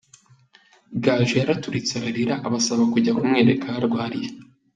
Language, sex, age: Kinyarwanda, male, 19-29